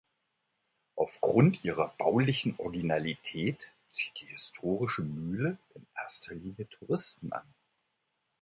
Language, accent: German, Deutschland Deutsch